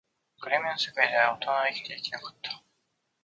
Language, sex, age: Japanese, male, 30-39